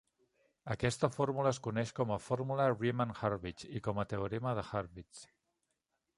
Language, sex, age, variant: Catalan, male, 50-59, Central